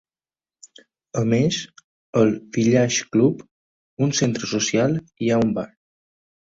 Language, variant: Catalan, Balear